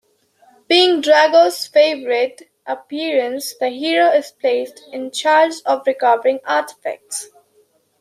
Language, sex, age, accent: English, female, under 19, India and South Asia (India, Pakistan, Sri Lanka)